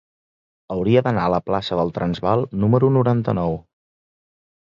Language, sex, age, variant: Catalan, male, 19-29, Central